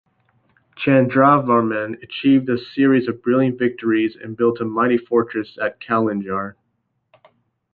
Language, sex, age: English, male, 19-29